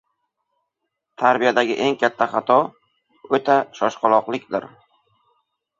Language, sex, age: Uzbek, male, 30-39